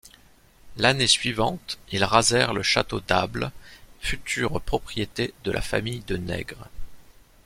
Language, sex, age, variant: French, male, 30-39, Français de métropole